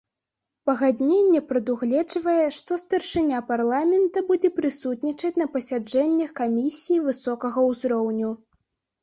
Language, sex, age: Belarusian, female, under 19